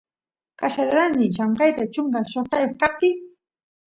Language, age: Santiago del Estero Quichua, 30-39